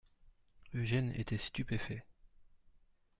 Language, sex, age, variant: French, male, 40-49, Français de métropole